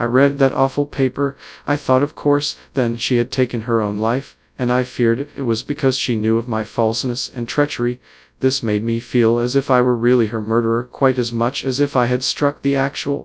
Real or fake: fake